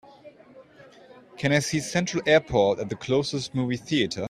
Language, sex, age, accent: English, male, 19-29, England English